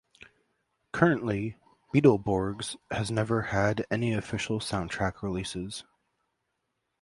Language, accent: English, United States English